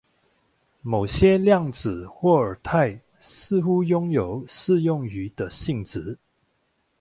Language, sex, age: Chinese, male, 30-39